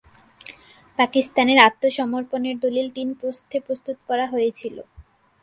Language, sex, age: Bengali, female, under 19